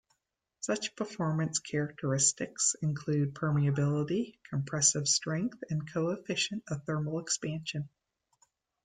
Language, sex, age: English, female, 50-59